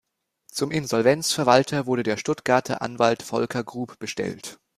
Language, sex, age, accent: German, male, 19-29, Deutschland Deutsch